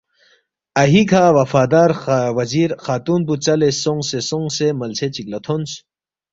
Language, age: Balti, 30-39